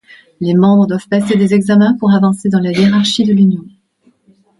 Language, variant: French, Français de métropole